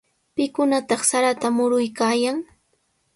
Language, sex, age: Sihuas Ancash Quechua, female, 30-39